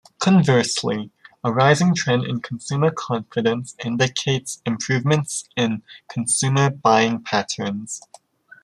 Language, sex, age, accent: English, male, 19-29, Canadian English